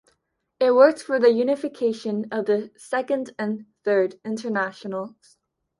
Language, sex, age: English, female, under 19